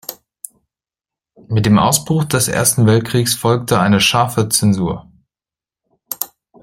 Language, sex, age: German, male, 19-29